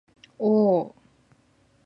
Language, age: Japanese, 19-29